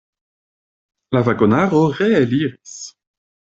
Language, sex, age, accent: Esperanto, male, 19-29, Internacia